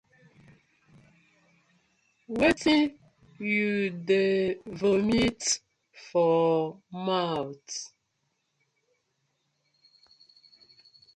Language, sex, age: Nigerian Pidgin, female, 30-39